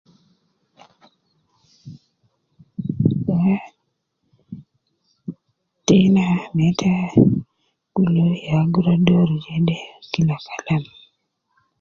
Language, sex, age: Nubi, female, 60-69